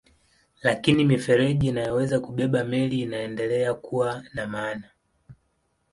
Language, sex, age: Swahili, male, 19-29